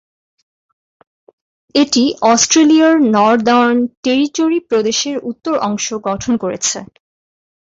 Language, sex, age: Bengali, female, under 19